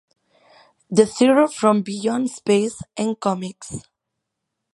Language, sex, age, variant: Catalan, female, 19-29, Central